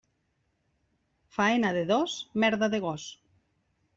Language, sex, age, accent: Catalan, female, 30-39, valencià